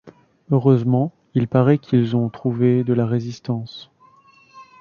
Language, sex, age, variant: French, male, 30-39, Français de métropole